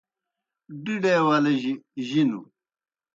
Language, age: Kohistani Shina, 60-69